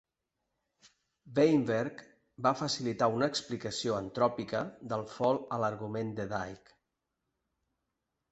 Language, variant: Catalan, Central